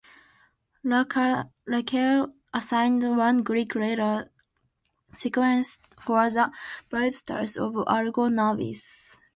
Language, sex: English, female